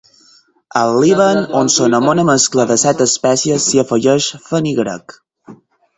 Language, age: Catalan, 19-29